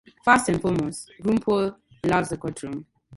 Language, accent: English, Kenyan English